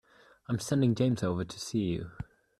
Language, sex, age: English, male, 19-29